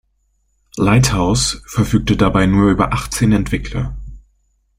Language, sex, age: German, male, 19-29